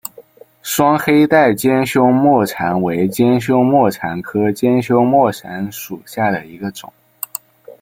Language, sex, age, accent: Chinese, male, under 19, 出生地：浙江省